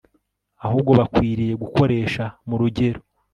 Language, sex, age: Kinyarwanda, male, 30-39